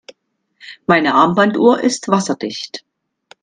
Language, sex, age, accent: German, female, 50-59, Deutschland Deutsch